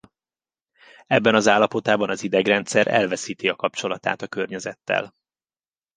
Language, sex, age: Hungarian, male, 30-39